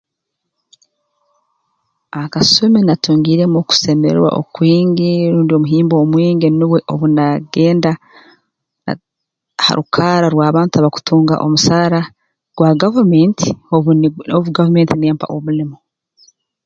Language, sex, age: Tooro, female, 30-39